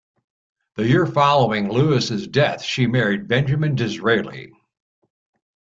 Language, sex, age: English, male, 70-79